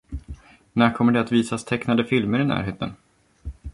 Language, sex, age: Swedish, male, 19-29